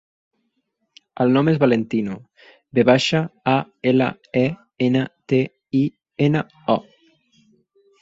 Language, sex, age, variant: Catalan, male, 19-29, Central